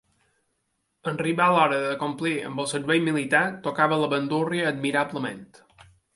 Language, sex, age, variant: Catalan, male, 30-39, Balear